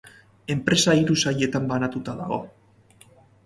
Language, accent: Basque, Erdialdekoa edo Nafarra (Gipuzkoa, Nafarroa)